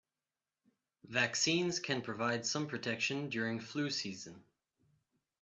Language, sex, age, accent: English, male, 19-29, United States English